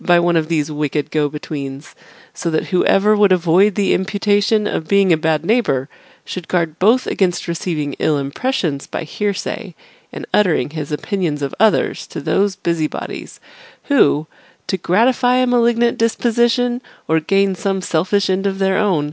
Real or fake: real